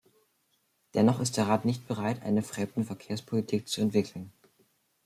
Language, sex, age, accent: German, male, under 19, Deutschland Deutsch